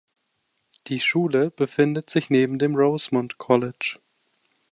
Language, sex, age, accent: German, male, 19-29, Deutschland Deutsch